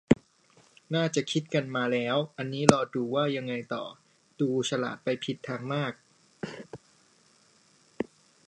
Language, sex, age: Thai, male, 19-29